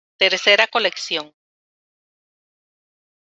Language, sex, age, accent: Spanish, female, 50-59, América central